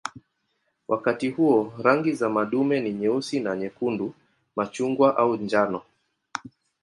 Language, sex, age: Swahili, male, 30-39